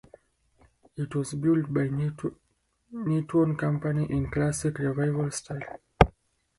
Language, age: English, 19-29